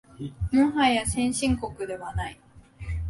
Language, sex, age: Japanese, female, 19-29